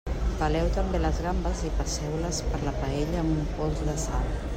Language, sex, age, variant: Catalan, female, 50-59, Central